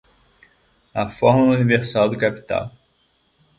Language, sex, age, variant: Portuguese, male, 19-29, Portuguese (Brasil)